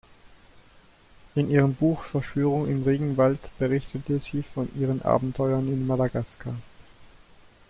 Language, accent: German, Deutschland Deutsch